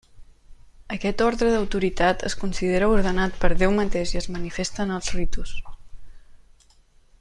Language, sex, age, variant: Catalan, female, 19-29, Central